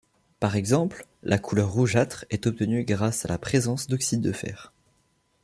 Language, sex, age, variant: French, male, under 19, Français de métropole